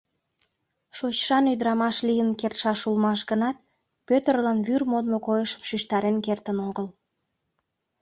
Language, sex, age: Mari, female, 19-29